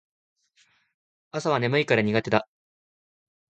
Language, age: Japanese, 19-29